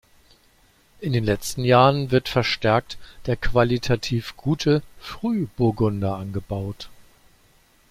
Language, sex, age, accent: German, male, 50-59, Deutschland Deutsch